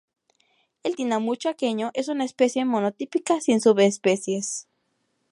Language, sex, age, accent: Spanish, female, 19-29, México